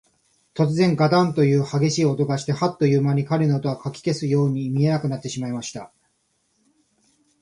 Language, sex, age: Japanese, male, 30-39